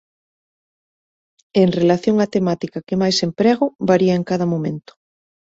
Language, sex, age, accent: Galician, female, 40-49, Normativo (estándar)